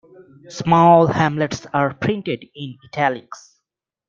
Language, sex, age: English, male, 19-29